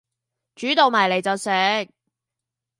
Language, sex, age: Cantonese, female, 19-29